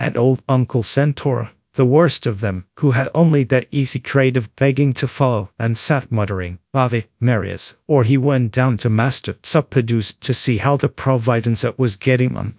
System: TTS, GradTTS